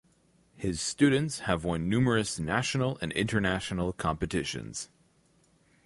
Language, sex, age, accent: English, male, 19-29, United States English